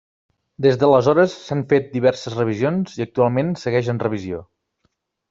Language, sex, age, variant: Catalan, male, 30-39, Nord-Occidental